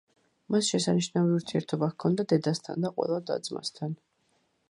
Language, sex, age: Georgian, female, 40-49